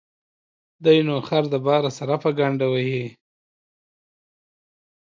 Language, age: Pashto, 40-49